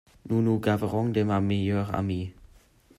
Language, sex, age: French, male, under 19